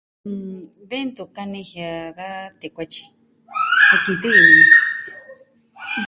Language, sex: Southwestern Tlaxiaco Mixtec, female